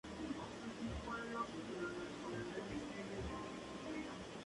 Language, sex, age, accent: Spanish, male, 19-29, México